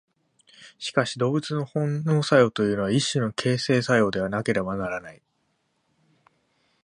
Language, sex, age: Japanese, male, 19-29